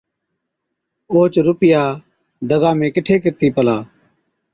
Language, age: Od, 30-39